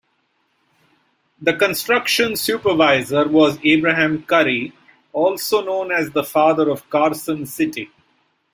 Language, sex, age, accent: English, male, 50-59, India and South Asia (India, Pakistan, Sri Lanka)